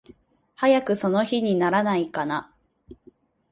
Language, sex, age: Japanese, female, 19-29